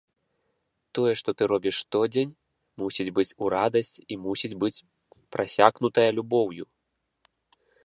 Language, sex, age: Belarusian, male, 30-39